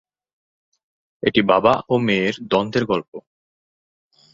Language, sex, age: Bengali, male, 19-29